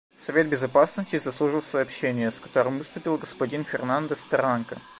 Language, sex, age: Russian, male, 19-29